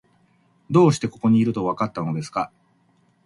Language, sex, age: Japanese, male, 50-59